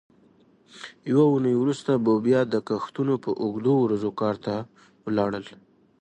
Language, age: Pashto, 19-29